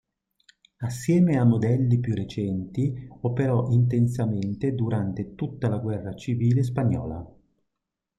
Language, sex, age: Italian, male, 50-59